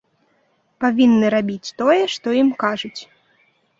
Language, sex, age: Belarusian, female, under 19